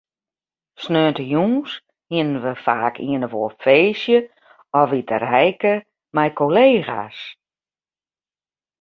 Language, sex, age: Western Frisian, female, 50-59